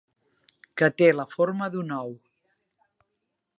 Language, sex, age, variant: Catalan, female, 50-59, Central